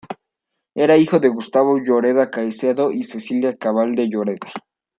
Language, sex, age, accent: Spanish, male, under 19, México